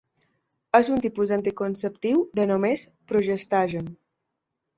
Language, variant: Catalan, Balear